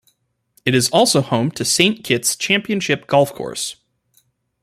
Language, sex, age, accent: English, male, 19-29, United States English